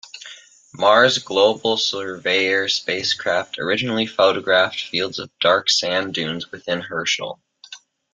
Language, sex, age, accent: English, male, under 19, United States English